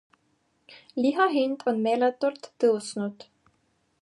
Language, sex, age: Estonian, female, 19-29